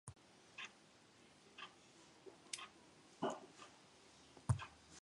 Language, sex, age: English, female, under 19